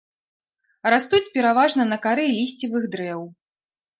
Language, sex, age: Belarusian, female, 30-39